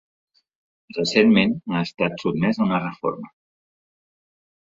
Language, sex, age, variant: Catalan, male, 40-49, Central